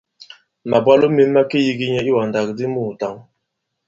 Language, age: Bankon, 40-49